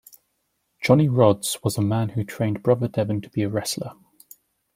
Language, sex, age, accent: English, male, 19-29, England English